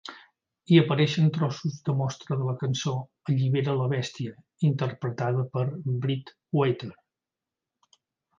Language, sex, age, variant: Catalan, male, 60-69, Central